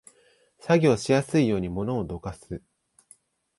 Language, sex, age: Japanese, male, 19-29